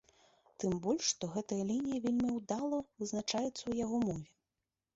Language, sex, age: Belarusian, female, 30-39